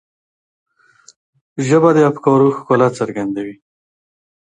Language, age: Pashto, 30-39